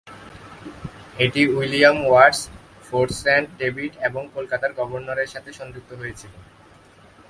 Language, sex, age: Bengali, male, 19-29